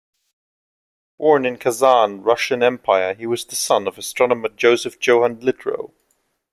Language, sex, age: English, male, 19-29